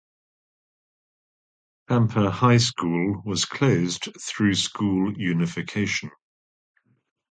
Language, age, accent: English, 70-79, England English